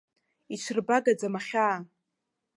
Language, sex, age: Abkhazian, female, 19-29